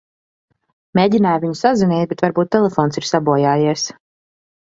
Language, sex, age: Latvian, female, 19-29